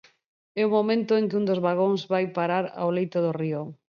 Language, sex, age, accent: Galician, female, 40-49, Normativo (estándar)